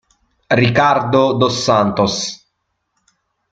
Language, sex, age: Italian, male, 19-29